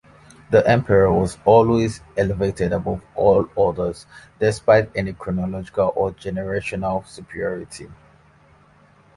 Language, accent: English, West Indies and Bermuda (Bahamas, Bermuda, Jamaica, Trinidad)